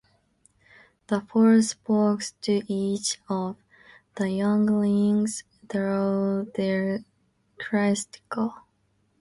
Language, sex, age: English, female, under 19